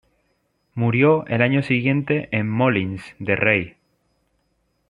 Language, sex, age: Spanish, male, under 19